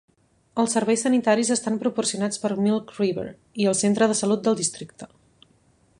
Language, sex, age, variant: Catalan, female, 19-29, Central